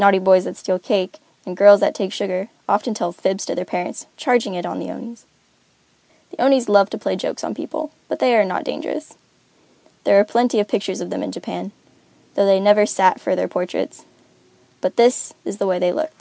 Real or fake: real